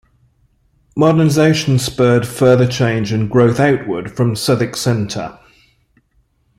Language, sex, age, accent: English, male, 50-59, England English